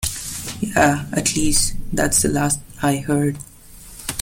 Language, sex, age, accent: English, male, 19-29, India and South Asia (India, Pakistan, Sri Lanka)